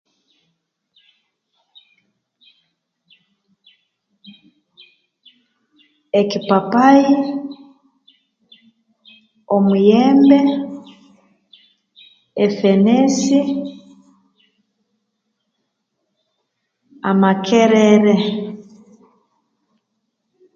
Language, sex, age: Konzo, female, 30-39